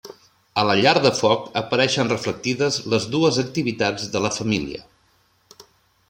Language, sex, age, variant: Catalan, male, 40-49, Central